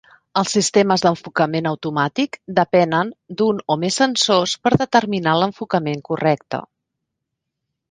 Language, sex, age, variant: Catalan, female, 40-49, Central